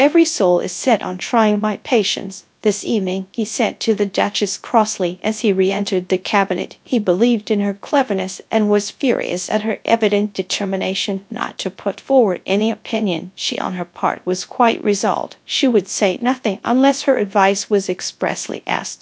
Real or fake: fake